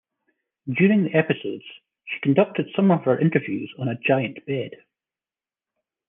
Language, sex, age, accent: English, male, 40-49, Scottish English